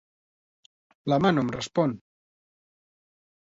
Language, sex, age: Catalan, male, 19-29